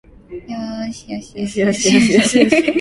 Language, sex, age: Cantonese, female, 19-29